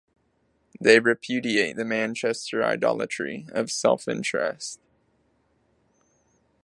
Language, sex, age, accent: English, male, 19-29, United States English